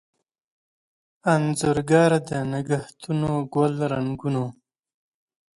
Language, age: Pashto, 30-39